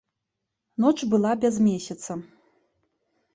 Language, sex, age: Belarusian, female, 19-29